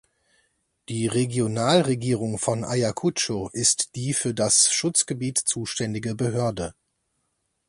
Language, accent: German, Deutschland Deutsch